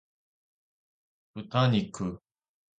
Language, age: Japanese, 30-39